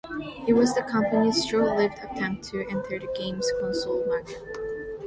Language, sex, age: English, female, 19-29